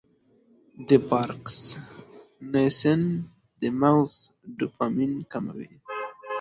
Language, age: Pashto, 19-29